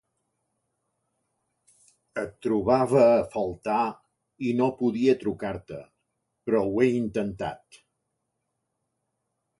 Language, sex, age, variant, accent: Catalan, male, 60-69, Central, central